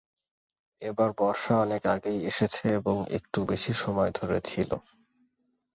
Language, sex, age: Bengali, male, 19-29